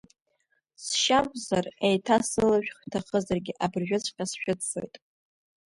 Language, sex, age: Abkhazian, female, under 19